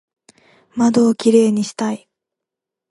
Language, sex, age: Japanese, female, 19-29